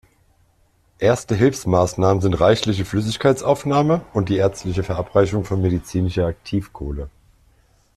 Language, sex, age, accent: German, male, 40-49, Deutschland Deutsch